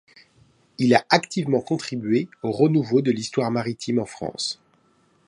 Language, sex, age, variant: French, male, 40-49, Français de métropole